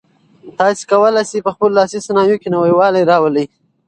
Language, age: Pashto, 19-29